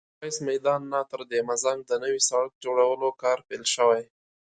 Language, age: Pashto, 19-29